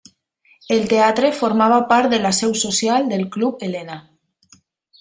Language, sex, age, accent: Catalan, female, 30-39, valencià